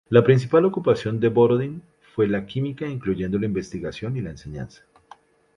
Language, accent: Spanish, Andino-Pacífico: Colombia, Perú, Ecuador, oeste de Bolivia y Venezuela andina